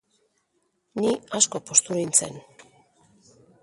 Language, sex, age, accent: Basque, female, 50-59, Mendebalekoa (Araba, Bizkaia, Gipuzkoako mendebaleko herri batzuk)